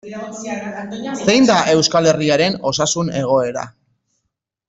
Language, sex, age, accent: Basque, male, 30-39, Erdialdekoa edo Nafarra (Gipuzkoa, Nafarroa)